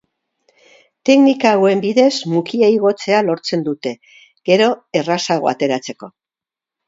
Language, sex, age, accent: Basque, female, 70-79, Mendebalekoa (Araba, Bizkaia, Gipuzkoako mendebaleko herri batzuk)